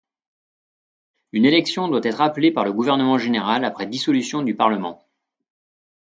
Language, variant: French, Français de métropole